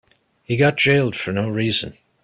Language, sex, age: English, male, 19-29